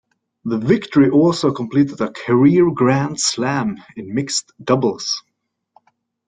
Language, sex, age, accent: English, male, 19-29, United States English